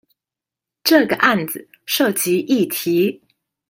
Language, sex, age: Chinese, female, 30-39